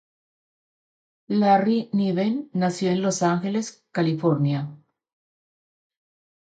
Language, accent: Spanish, Andino-Pacífico: Colombia, Perú, Ecuador, oeste de Bolivia y Venezuela andina